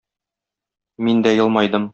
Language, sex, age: Tatar, male, 30-39